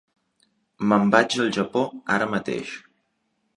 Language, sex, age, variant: Catalan, male, 19-29, Central